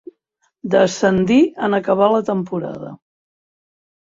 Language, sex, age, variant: Catalan, female, 60-69, Central